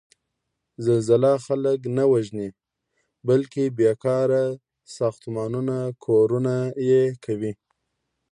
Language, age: Pashto, 19-29